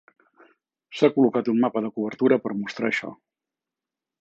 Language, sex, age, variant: Catalan, male, 60-69, Central